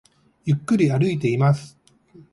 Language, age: Japanese, 50-59